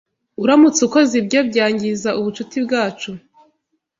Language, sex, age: Kinyarwanda, female, 19-29